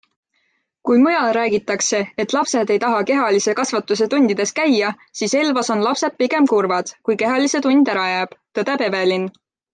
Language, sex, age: Estonian, female, 19-29